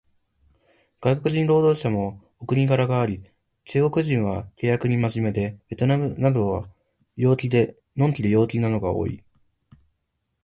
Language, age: Japanese, 19-29